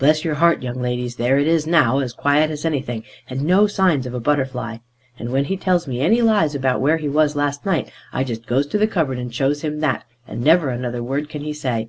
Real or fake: real